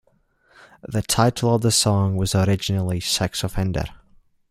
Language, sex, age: English, male, 19-29